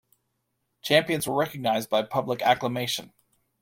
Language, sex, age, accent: English, male, 30-39, Canadian English